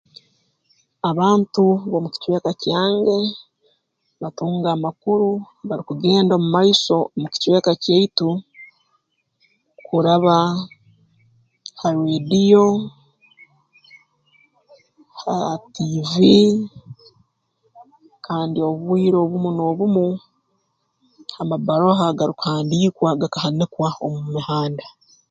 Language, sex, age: Tooro, female, 19-29